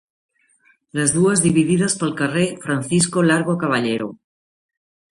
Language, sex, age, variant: Catalan, female, 50-59, Central